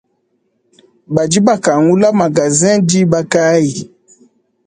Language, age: Luba-Lulua, 30-39